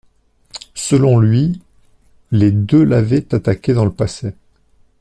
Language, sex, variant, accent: French, male, Français d'Europe, Français de Suisse